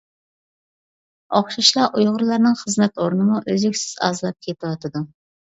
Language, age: Uyghur, under 19